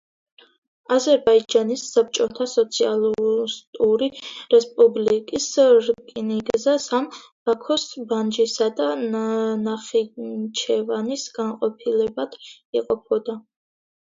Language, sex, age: Georgian, female, under 19